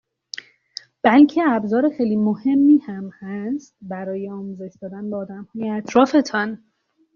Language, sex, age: Persian, female, 19-29